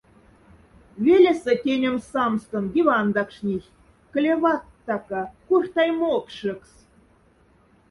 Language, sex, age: Moksha, female, 40-49